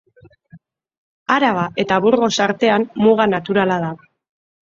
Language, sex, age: Basque, female, 30-39